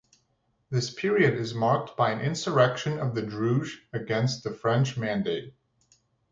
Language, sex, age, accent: English, male, 19-29, United States English